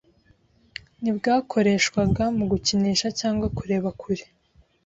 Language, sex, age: Kinyarwanda, female, 19-29